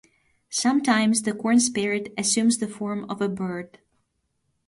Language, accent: English, United States English